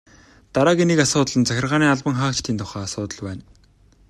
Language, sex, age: Mongolian, male, 19-29